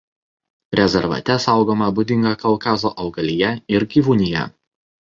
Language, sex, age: Lithuanian, male, 19-29